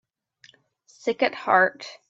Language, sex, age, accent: English, female, 19-29, United States English